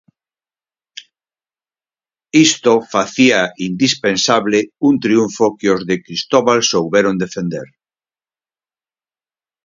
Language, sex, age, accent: Galician, male, 50-59, Normativo (estándar)